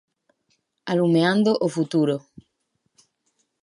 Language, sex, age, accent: Galician, female, 19-29, Normativo (estándar)